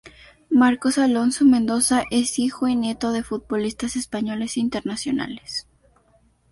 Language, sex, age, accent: Spanish, female, 19-29, México